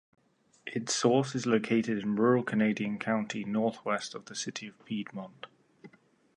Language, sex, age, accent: English, male, 30-39, England English